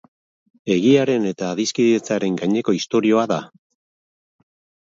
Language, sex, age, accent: Basque, male, 40-49, Mendebalekoa (Araba, Bizkaia, Gipuzkoako mendebaleko herri batzuk)